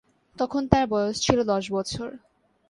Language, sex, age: Bengali, female, 19-29